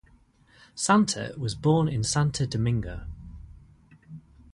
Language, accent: English, England English